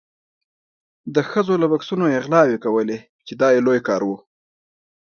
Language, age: Pashto, 30-39